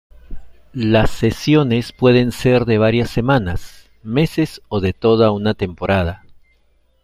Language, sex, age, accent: Spanish, male, 50-59, Andino-Pacífico: Colombia, Perú, Ecuador, oeste de Bolivia y Venezuela andina